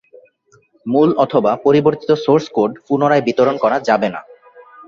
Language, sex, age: Bengali, male, 19-29